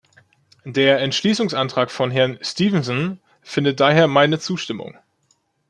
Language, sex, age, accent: German, male, 19-29, Deutschland Deutsch